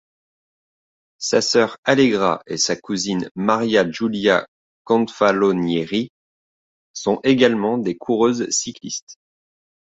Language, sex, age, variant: French, male, 30-39, Français de métropole